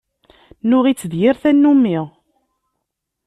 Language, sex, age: Kabyle, female, 30-39